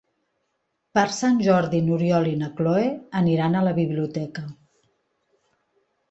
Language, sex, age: Catalan, female, 50-59